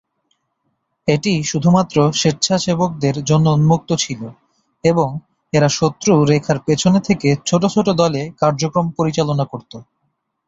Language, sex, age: Bengali, male, 19-29